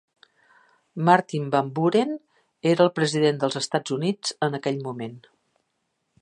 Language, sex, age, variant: Catalan, female, 60-69, Central